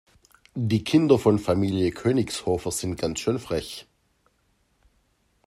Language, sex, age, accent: German, male, 50-59, Deutschland Deutsch